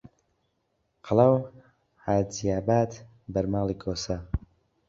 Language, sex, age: Central Kurdish, male, 19-29